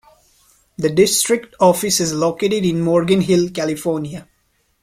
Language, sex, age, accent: English, male, 19-29, India and South Asia (India, Pakistan, Sri Lanka)